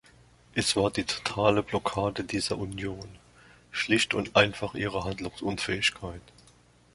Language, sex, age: German, male, 50-59